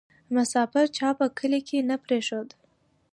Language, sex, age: Pashto, female, 19-29